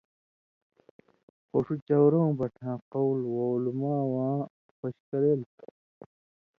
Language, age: Indus Kohistani, 19-29